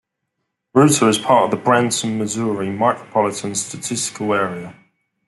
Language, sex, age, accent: English, male, 19-29, England English